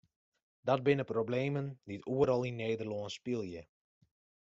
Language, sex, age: Western Frisian, male, 19-29